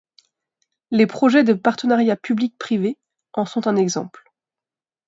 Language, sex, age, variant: French, female, 30-39, Français de métropole